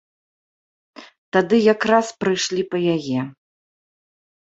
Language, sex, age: Belarusian, female, 40-49